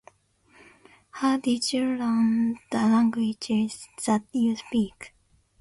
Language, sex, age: English, female, under 19